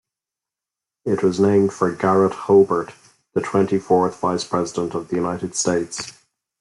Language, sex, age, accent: English, male, 40-49, Irish English